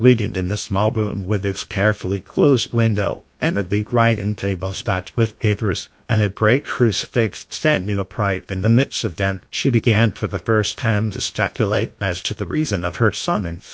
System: TTS, GlowTTS